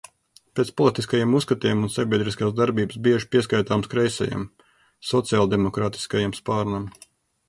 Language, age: Latvian, 40-49